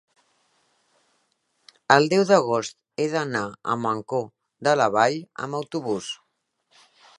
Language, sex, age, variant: Catalan, female, 60-69, Central